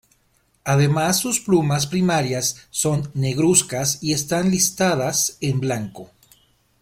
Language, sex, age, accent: Spanish, male, 40-49, México